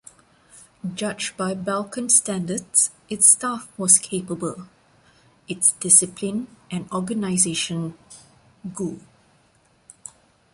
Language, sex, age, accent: English, female, 30-39, Malaysian English